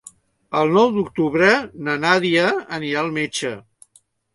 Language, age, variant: Catalan, 60-69, Central